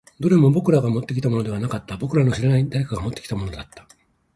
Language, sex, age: Japanese, male, 50-59